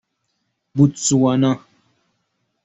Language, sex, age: Persian, male, 19-29